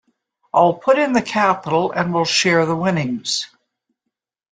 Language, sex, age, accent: English, female, 60-69, Canadian English